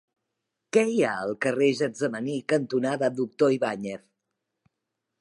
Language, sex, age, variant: Catalan, female, 50-59, Central